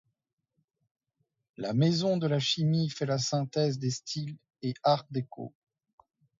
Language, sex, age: French, male, 30-39